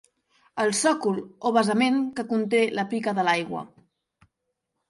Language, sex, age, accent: Catalan, female, 19-29, central; nord-occidental